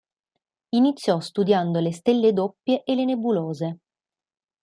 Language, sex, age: Italian, female, 19-29